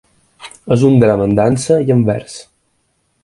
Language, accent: Catalan, mallorquí